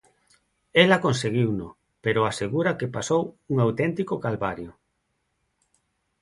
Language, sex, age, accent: Galician, male, 40-49, Neofalante